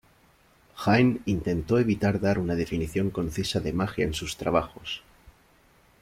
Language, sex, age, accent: Spanish, male, 30-39, España: Sur peninsular (Andalucia, Extremadura, Murcia)